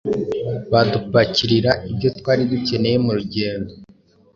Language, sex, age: Kinyarwanda, male, 19-29